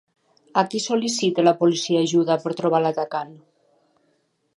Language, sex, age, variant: Catalan, female, 50-59, Nord-Occidental